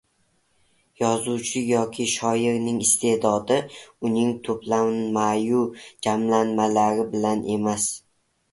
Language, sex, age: Uzbek, male, under 19